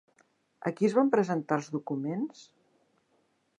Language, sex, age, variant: Catalan, female, 60-69, Central